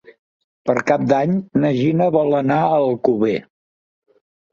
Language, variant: Catalan, Central